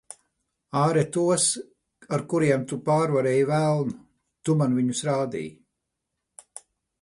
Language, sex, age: Latvian, male, 50-59